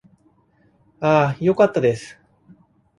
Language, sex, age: Japanese, male, 40-49